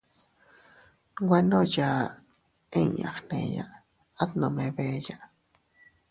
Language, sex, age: Teutila Cuicatec, female, 30-39